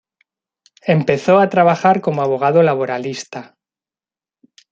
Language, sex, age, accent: Spanish, male, 40-49, España: Centro-Sur peninsular (Madrid, Toledo, Castilla-La Mancha)